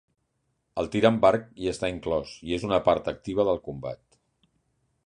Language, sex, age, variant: Catalan, male, 60-69, Central